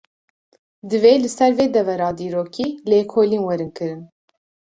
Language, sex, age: Kurdish, female, 19-29